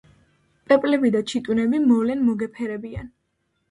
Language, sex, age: Georgian, female, under 19